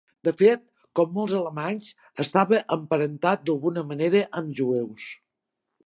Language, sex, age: Catalan, female, 60-69